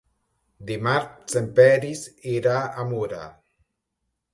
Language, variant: Catalan, Nord-Occidental